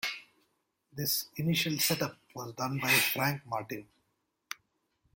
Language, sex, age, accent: English, male, 40-49, India and South Asia (India, Pakistan, Sri Lanka)